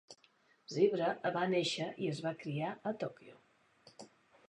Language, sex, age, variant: Catalan, female, 50-59, Central